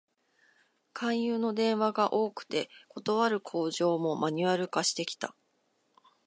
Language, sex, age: Japanese, female, 40-49